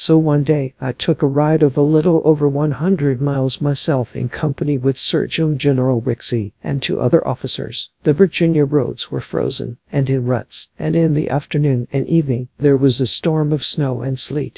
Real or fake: fake